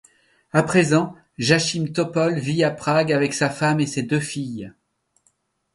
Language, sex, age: French, male, 60-69